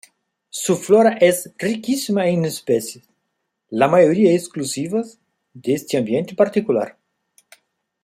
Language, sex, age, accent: Spanish, male, 40-49, España: Sur peninsular (Andalucia, Extremadura, Murcia)